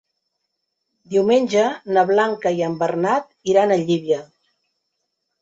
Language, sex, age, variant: Catalan, female, 50-59, Central